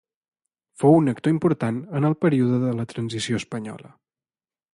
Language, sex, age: Catalan, male, 30-39